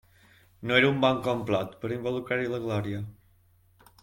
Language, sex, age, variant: Catalan, male, 30-39, Balear